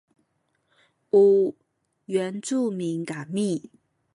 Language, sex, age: Sakizaya, female, 30-39